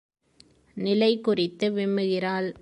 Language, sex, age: Tamil, female, 30-39